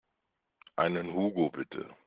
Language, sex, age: German, male, 40-49